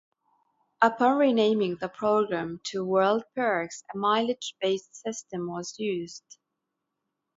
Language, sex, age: English, female, 30-39